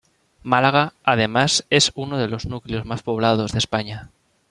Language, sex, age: Spanish, male, 19-29